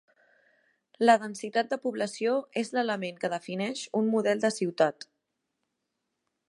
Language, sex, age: Catalan, female, 19-29